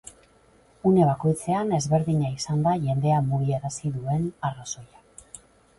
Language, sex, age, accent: Basque, female, 50-59, Mendebalekoa (Araba, Bizkaia, Gipuzkoako mendebaleko herri batzuk)